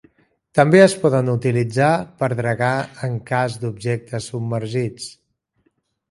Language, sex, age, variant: Catalan, male, 40-49, Central